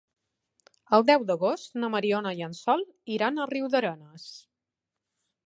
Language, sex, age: Catalan, female, 30-39